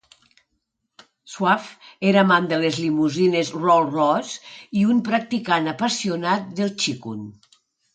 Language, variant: Catalan, Nord-Occidental